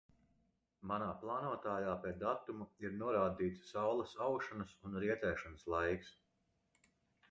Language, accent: Latvian, Vidzemes